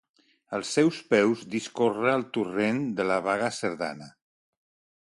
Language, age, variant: Catalan, 60-69, Central